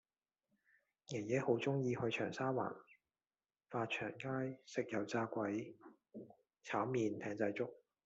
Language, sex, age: Cantonese, male, 40-49